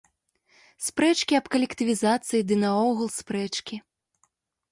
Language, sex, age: Belarusian, female, 19-29